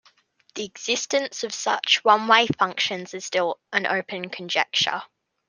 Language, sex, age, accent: English, male, under 19, Australian English